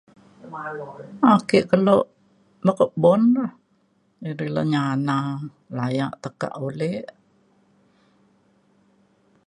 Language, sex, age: Mainstream Kenyah, female, 70-79